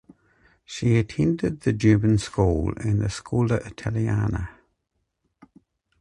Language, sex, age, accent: English, male, 60-69, New Zealand English